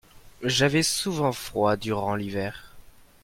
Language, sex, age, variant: French, male, under 19, Français de métropole